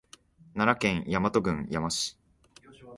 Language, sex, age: Japanese, male, 19-29